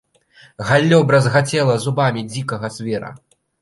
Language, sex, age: Belarusian, male, 19-29